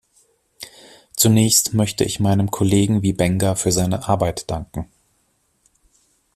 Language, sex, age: German, male, 40-49